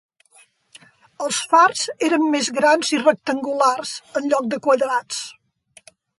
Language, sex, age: Catalan, female, 60-69